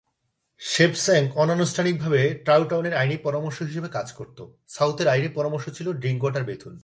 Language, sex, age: Bengali, male, 30-39